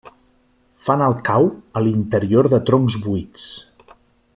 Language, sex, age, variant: Catalan, male, 50-59, Central